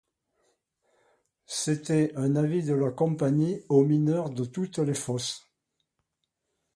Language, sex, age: French, male, 70-79